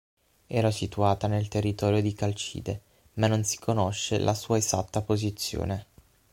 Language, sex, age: Italian, male, 19-29